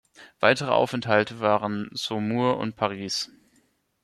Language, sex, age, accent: German, male, 19-29, Deutschland Deutsch